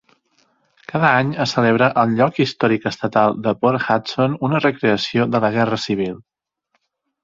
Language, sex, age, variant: Catalan, male, 30-39, Central